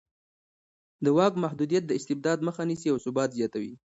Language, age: Pashto, 19-29